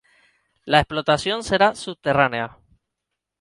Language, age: Spanish, 19-29